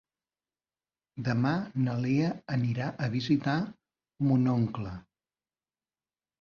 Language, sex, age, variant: Catalan, male, 40-49, Central